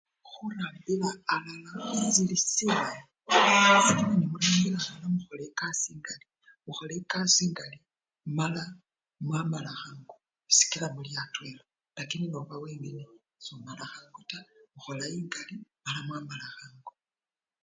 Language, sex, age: Luyia, female, 50-59